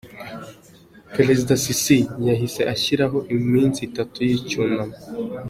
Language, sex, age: Kinyarwanda, male, 19-29